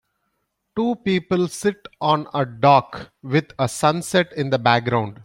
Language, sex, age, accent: English, male, 40-49, India and South Asia (India, Pakistan, Sri Lanka)